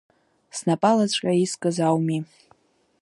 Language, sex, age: Abkhazian, female, under 19